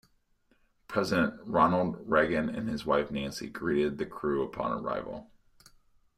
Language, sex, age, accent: English, male, 40-49, United States English